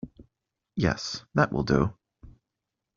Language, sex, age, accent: English, male, 19-29, United States English